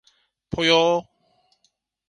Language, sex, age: Japanese, male, 50-59